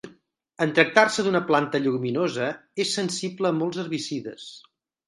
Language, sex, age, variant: Catalan, male, 50-59, Central